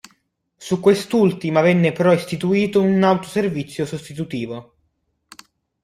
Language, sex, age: Italian, male, under 19